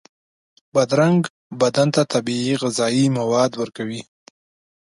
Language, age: Pashto, 19-29